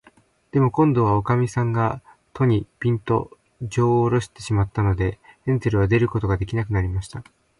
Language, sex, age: Japanese, male, 19-29